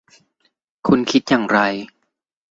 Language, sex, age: Thai, male, 19-29